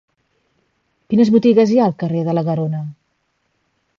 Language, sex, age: Catalan, female, 50-59